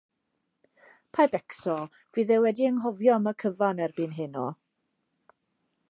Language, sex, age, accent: Welsh, female, 40-49, Y Deyrnas Unedig Cymraeg